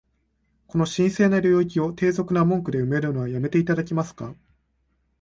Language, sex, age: Japanese, male, 19-29